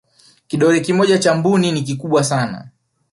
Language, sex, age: Swahili, male, 19-29